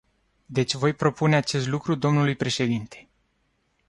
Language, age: Romanian, 19-29